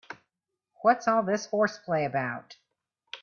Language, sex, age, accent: English, female, 50-59, United States English